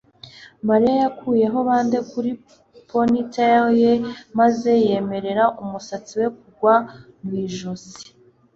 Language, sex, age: Kinyarwanda, female, 19-29